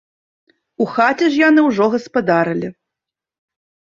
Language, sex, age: Belarusian, female, 30-39